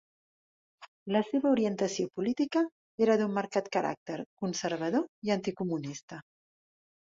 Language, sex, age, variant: Catalan, female, 40-49, Central